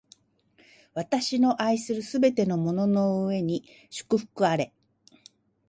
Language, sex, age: Japanese, female, 50-59